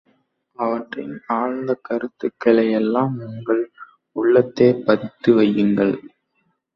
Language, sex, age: Tamil, male, 19-29